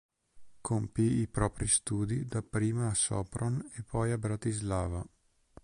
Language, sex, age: Italian, male, 30-39